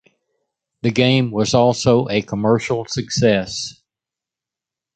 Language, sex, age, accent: English, male, 70-79, United States English